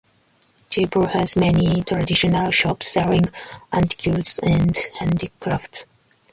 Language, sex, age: English, female, 19-29